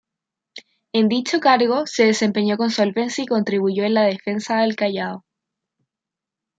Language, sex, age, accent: Spanish, female, 19-29, Chileno: Chile, Cuyo